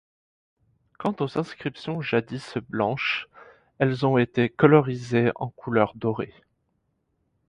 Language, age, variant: French, 19-29, Français de métropole